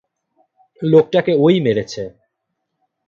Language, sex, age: Bengali, male, 19-29